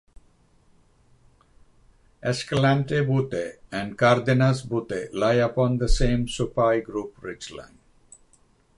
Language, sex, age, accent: English, male, 50-59, United States English; England English